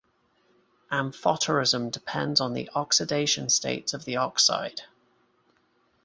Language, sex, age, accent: English, male, 30-39, England English